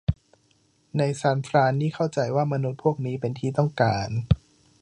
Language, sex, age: Thai, male, 19-29